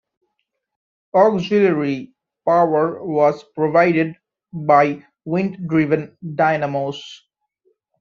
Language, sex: English, male